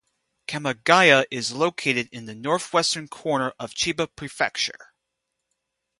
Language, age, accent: English, 19-29, United States English